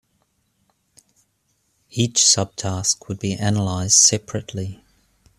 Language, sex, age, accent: English, male, 50-59, New Zealand English